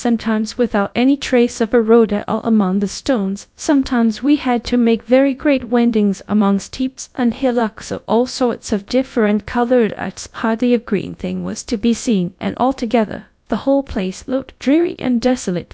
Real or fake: fake